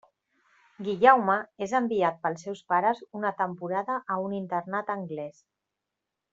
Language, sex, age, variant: Catalan, female, 40-49, Central